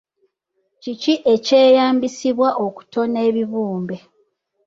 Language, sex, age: Ganda, female, 30-39